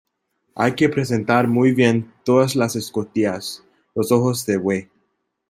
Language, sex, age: Spanish, male, under 19